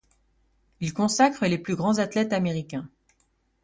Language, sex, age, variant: French, female, 30-39, Français de métropole